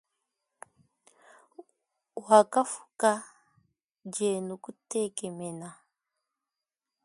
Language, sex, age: Luba-Lulua, female, 19-29